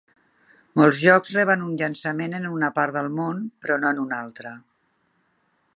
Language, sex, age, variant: Catalan, female, 50-59, Central